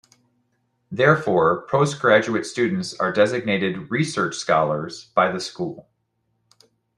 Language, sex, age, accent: English, male, 30-39, United States English